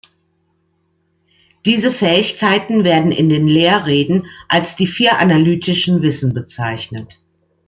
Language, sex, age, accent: German, female, 40-49, Deutschland Deutsch